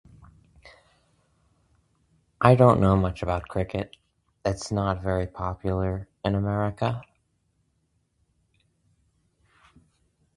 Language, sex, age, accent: English, male, 19-29, United States English